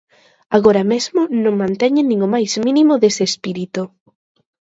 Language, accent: Galician, Central (gheada); Oriental (común en zona oriental)